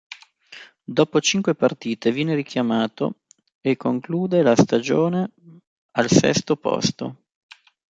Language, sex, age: Italian, male, 30-39